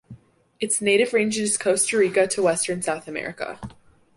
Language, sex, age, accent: English, female, under 19, United States English